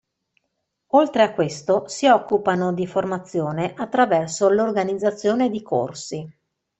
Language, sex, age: Italian, female, 40-49